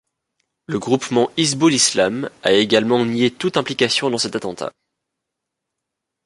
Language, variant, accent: French, Français d'Europe, Français de Belgique